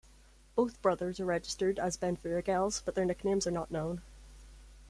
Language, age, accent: English, 19-29, Irish English